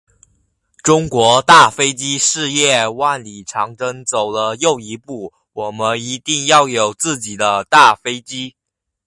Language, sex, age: Chinese, male, under 19